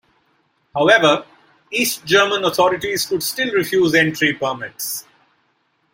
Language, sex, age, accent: English, male, 50-59, India and South Asia (India, Pakistan, Sri Lanka)